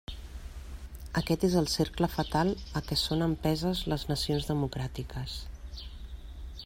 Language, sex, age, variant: Catalan, female, 50-59, Central